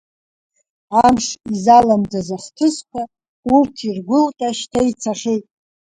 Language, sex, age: Abkhazian, female, 50-59